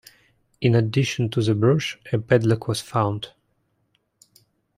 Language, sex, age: English, male, 19-29